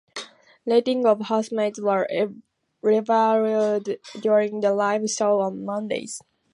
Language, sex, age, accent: English, female, under 19, England English